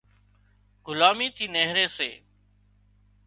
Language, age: Wadiyara Koli, 30-39